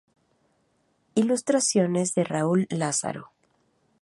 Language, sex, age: Spanish, female, 30-39